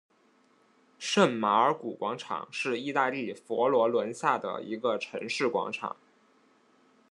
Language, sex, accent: Chinese, male, 出生地：湖北省